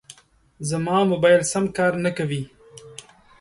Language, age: Pashto, 19-29